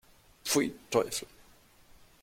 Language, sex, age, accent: German, male, 50-59, Deutschland Deutsch